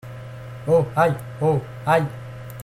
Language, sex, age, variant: French, male, 19-29, Français de métropole